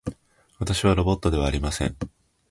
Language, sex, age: Japanese, male, 19-29